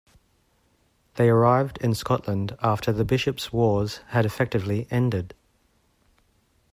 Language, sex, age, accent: English, male, 30-39, Australian English